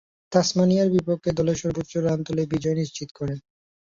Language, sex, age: Bengali, male, 19-29